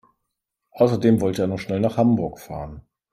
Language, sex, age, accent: German, male, 40-49, Deutschland Deutsch